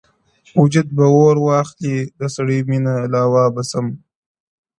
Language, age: Pashto, under 19